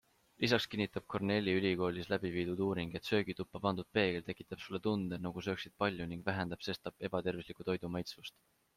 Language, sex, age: Estonian, male, 19-29